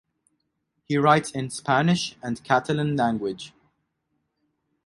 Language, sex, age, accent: English, male, 19-29, United States English